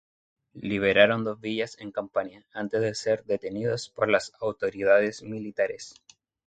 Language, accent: Spanish, Chileno: Chile, Cuyo